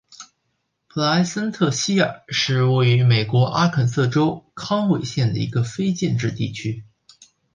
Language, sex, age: Chinese, male, 19-29